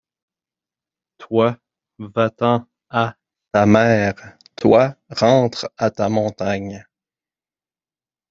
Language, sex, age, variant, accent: French, male, 30-39, Français d'Amérique du Nord, Français du Canada